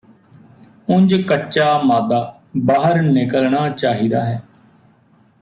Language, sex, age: Punjabi, male, 30-39